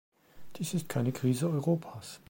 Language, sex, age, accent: German, male, 40-49, Deutschland Deutsch